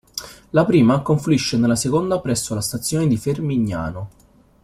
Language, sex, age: Italian, male, 19-29